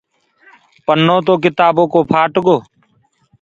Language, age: Gurgula, 30-39